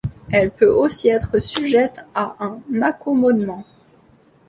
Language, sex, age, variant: French, female, 30-39, Français de métropole